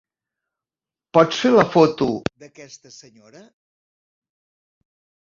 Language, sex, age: Catalan, male, 50-59